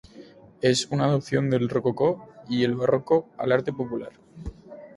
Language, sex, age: Spanish, male, 19-29